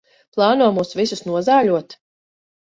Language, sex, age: Latvian, female, 30-39